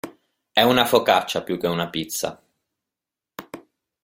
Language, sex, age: Italian, male, 19-29